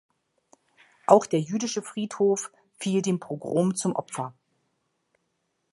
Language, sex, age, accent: German, female, 40-49, Deutschland Deutsch